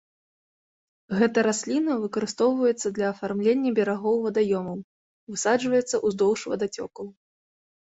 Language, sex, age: Belarusian, female, 19-29